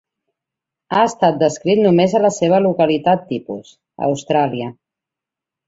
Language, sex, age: Catalan, female, 40-49